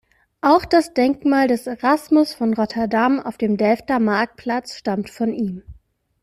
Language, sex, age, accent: German, female, 30-39, Deutschland Deutsch